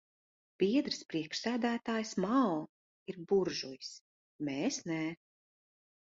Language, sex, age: Latvian, female, 30-39